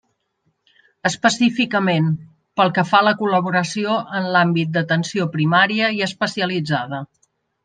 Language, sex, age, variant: Catalan, female, 50-59, Central